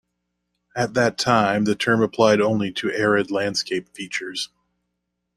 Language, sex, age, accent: English, male, 30-39, United States English